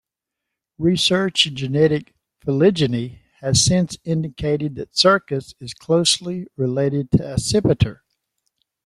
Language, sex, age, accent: English, male, 90+, United States English